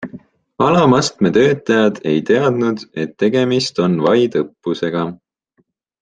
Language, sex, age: Estonian, male, 19-29